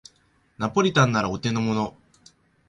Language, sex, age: Japanese, male, 19-29